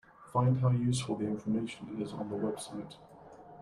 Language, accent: English, England English